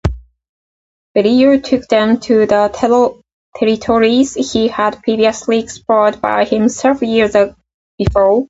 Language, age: English, 40-49